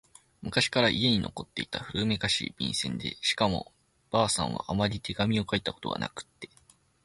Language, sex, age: Japanese, male, 19-29